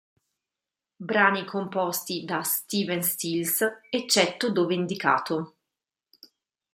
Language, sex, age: Italian, female, 40-49